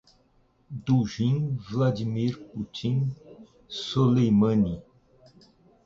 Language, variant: Portuguese, Portuguese (Brasil)